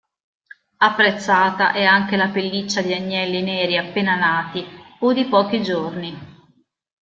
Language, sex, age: Italian, female, 50-59